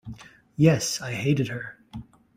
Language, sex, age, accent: English, male, 40-49, United States English